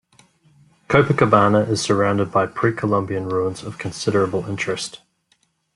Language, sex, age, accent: English, male, 30-39, New Zealand English